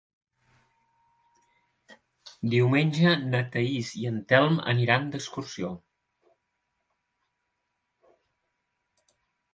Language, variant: Catalan, Central